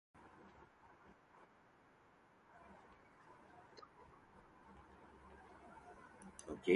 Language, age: English, 50-59